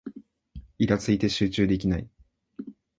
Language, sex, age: Japanese, male, 19-29